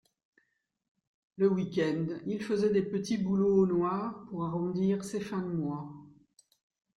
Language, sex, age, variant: French, female, 60-69, Français de métropole